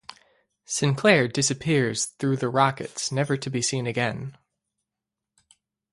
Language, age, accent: English, 19-29, United States English; midwest